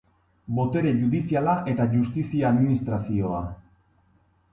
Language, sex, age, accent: Basque, male, 30-39, Erdialdekoa edo Nafarra (Gipuzkoa, Nafarroa)